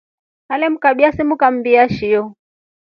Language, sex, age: Rombo, female, 40-49